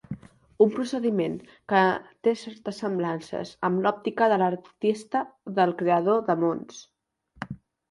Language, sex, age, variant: Catalan, male, 19-29, Central